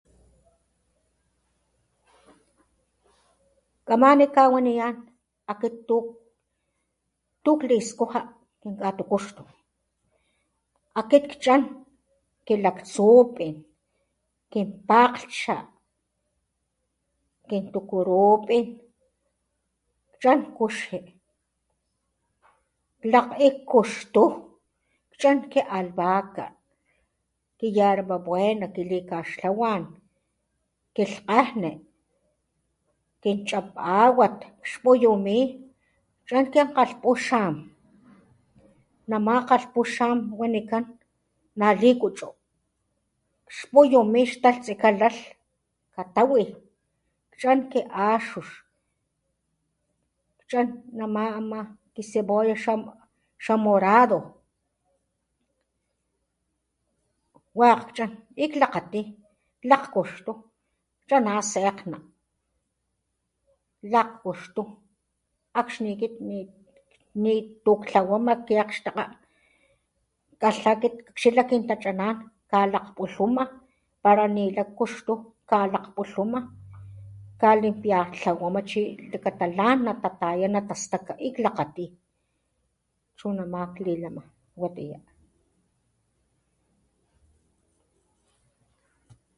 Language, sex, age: Papantla Totonac, female, 40-49